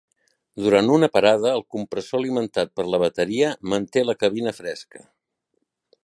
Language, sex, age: Catalan, male, 60-69